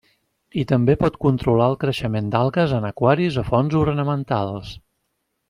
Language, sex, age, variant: Catalan, male, 50-59, Central